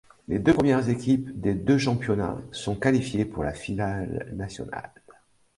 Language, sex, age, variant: French, male, 60-69, Français de métropole